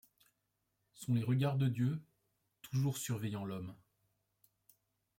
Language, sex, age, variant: French, male, 30-39, Français de métropole